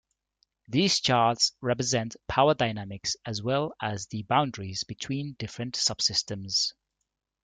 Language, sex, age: English, male, 30-39